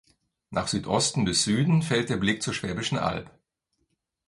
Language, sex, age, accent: German, male, 50-59, Deutschland Deutsch